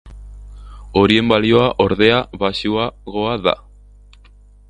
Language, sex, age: Basque, male, 30-39